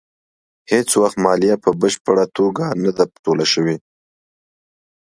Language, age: Pashto, 30-39